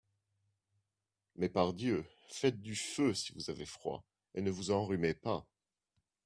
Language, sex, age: French, male, 19-29